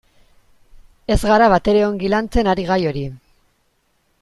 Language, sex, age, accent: Basque, female, 19-29, Mendebalekoa (Araba, Bizkaia, Gipuzkoako mendebaleko herri batzuk)